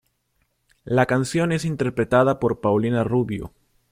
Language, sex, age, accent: Spanish, male, 30-39, Andino-Pacífico: Colombia, Perú, Ecuador, oeste de Bolivia y Venezuela andina